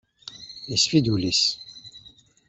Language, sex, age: Kabyle, male, 50-59